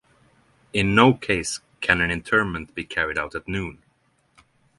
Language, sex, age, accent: English, male, 30-39, United States English